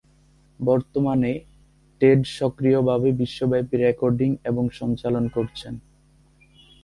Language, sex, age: Bengali, male, 19-29